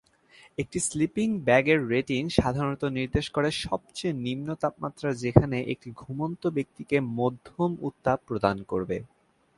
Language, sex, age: Bengali, male, 19-29